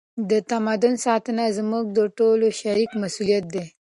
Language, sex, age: Pashto, female, 19-29